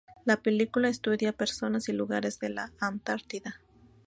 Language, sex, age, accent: Spanish, female, 30-39, México